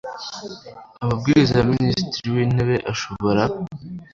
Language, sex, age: Kinyarwanda, male, under 19